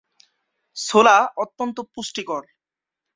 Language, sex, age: Bengali, male, 19-29